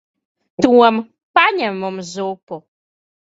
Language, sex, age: Latvian, female, 19-29